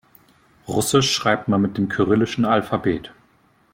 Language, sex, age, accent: German, male, 30-39, Deutschland Deutsch